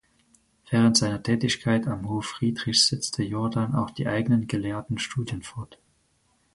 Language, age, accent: German, 19-29, Deutschland Deutsch